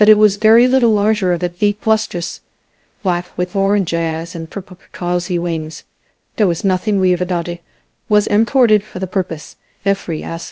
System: TTS, VITS